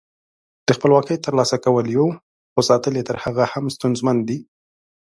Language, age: Pashto, 30-39